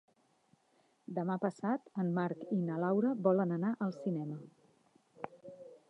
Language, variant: Catalan, Central